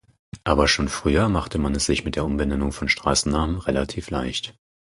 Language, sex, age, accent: German, male, 19-29, Deutschland Deutsch